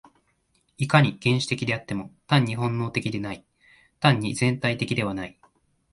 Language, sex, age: Japanese, male, 19-29